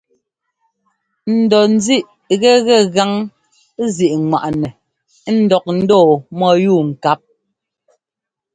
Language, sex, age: Ngomba, female, 40-49